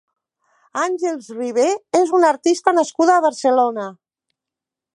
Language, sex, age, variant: Catalan, female, 60-69, Central